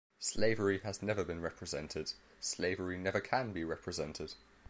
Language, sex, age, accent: English, male, under 19, England English